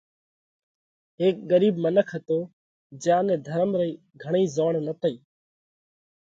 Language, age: Parkari Koli, 19-29